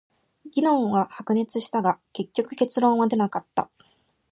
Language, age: Japanese, 19-29